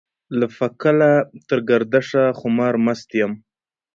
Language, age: Pashto, 19-29